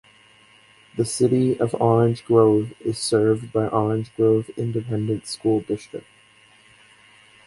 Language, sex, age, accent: English, male, 19-29, United States English